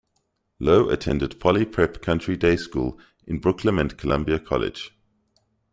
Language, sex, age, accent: English, male, 30-39, Southern African (South Africa, Zimbabwe, Namibia)